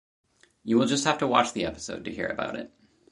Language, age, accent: English, 30-39, United States English